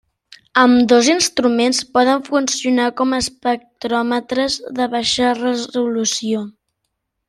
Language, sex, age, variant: Catalan, male, under 19, Central